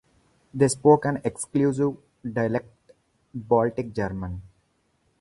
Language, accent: English, India and South Asia (India, Pakistan, Sri Lanka)